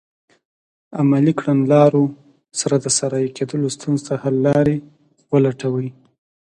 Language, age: Pashto, 19-29